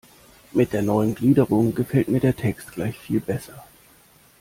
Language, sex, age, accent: German, male, 30-39, Deutschland Deutsch